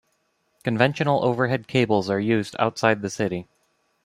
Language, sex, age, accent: English, male, 19-29, United States English